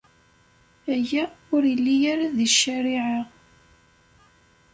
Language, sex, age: Kabyle, female, 30-39